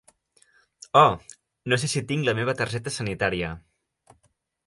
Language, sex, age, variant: Catalan, male, 19-29, Central